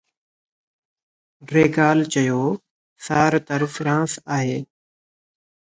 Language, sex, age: Sindhi, male, 19-29